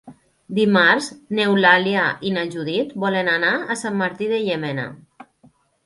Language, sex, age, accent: Catalan, female, 30-39, valencià